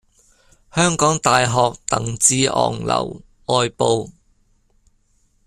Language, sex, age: Cantonese, male, 50-59